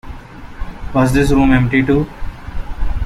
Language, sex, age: English, male, 19-29